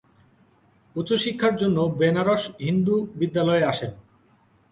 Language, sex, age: Bengali, male, 19-29